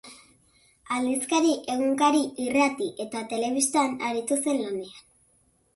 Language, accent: Basque, Erdialdekoa edo Nafarra (Gipuzkoa, Nafarroa)